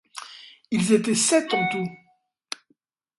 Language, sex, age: French, male, 60-69